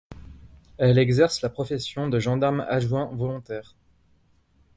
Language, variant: French, Français de métropole